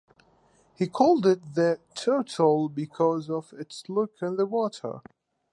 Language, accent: English, United States English